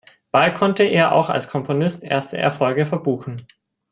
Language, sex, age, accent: German, male, 19-29, Deutschland Deutsch